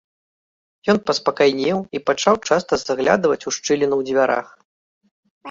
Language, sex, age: Belarusian, male, 30-39